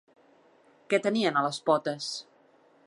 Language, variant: Catalan, Central